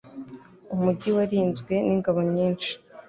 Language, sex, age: Kinyarwanda, female, under 19